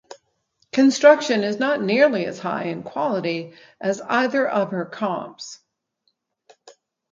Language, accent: English, United States English